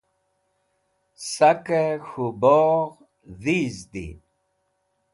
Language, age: Wakhi, 70-79